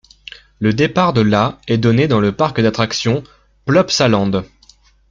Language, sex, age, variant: French, male, 19-29, Français de métropole